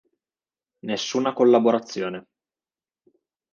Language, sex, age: Italian, male, 30-39